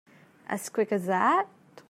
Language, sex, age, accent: English, female, 19-29, Australian English